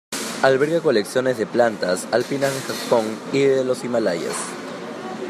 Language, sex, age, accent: Spanish, male, 19-29, Andino-Pacífico: Colombia, Perú, Ecuador, oeste de Bolivia y Venezuela andina